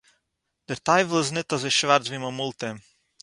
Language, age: Yiddish, under 19